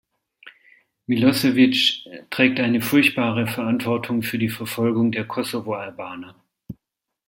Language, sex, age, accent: German, male, 50-59, Deutschland Deutsch